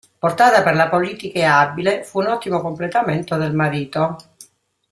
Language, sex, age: Italian, female, 60-69